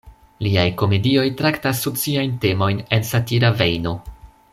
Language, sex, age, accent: Esperanto, male, 19-29, Internacia